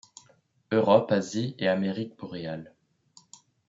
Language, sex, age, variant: French, male, under 19, Français de métropole